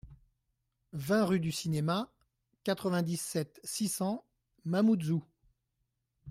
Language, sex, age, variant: French, male, 40-49, Français de métropole